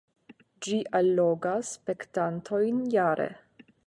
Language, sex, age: Esperanto, female, 19-29